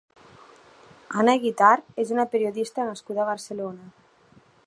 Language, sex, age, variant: Catalan, female, 19-29, Nord-Occidental